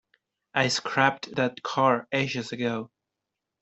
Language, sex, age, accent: English, male, 19-29, United States English